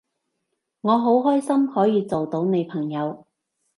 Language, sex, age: Cantonese, female, 30-39